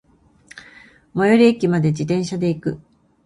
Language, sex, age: Japanese, female, 50-59